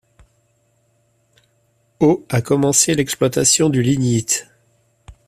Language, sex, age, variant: French, male, 30-39, Français de métropole